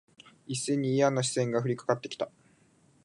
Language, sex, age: Japanese, male, 19-29